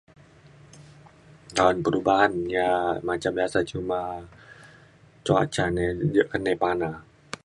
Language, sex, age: Mainstream Kenyah, female, 19-29